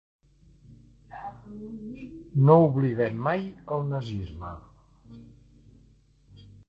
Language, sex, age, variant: Catalan, male, 60-69, Central